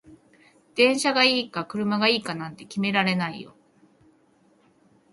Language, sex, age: Japanese, female, 30-39